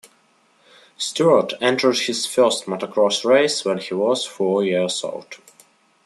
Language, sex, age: English, male, 19-29